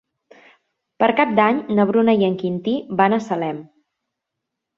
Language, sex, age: Catalan, female, 19-29